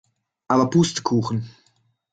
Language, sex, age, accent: German, male, 19-29, Deutschland Deutsch